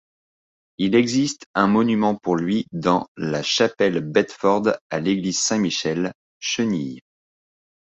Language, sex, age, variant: French, male, 30-39, Français de métropole